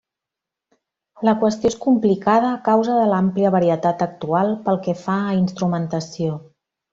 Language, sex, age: Catalan, female, 40-49